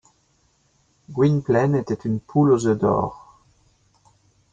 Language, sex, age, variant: French, male, 30-39, Français de métropole